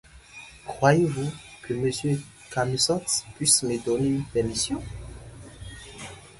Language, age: French, 19-29